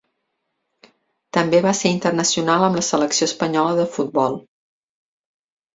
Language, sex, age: Catalan, female, 40-49